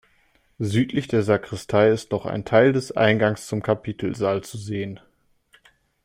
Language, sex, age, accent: German, male, under 19, Deutschland Deutsch